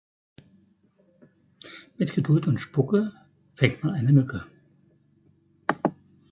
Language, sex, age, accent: German, male, 50-59, Deutschland Deutsch